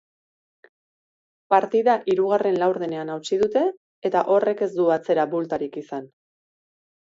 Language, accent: Basque, Erdialdekoa edo Nafarra (Gipuzkoa, Nafarroa)